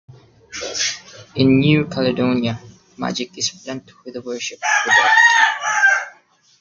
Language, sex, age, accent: English, male, 19-29, United States English; Filipino